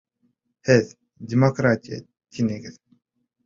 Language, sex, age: Bashkir, male, 19-29